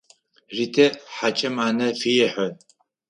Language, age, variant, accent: Adyghe, 60-69, Адыгабзэ (Кирил, пстэумэ зэдыряе), Кıэмгуй (Çemguy)